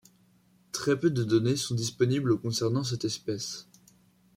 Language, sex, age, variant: French, male, under 19, Français de métropole